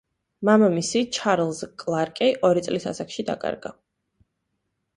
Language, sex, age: Georgian, female, 19-29